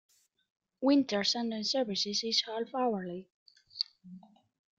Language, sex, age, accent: English, female, 19-29, United States English